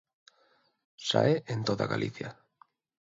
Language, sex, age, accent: Galician, male, 19-29, Normativo (estándar)